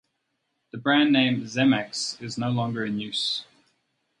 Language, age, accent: English, 30-39, Australian English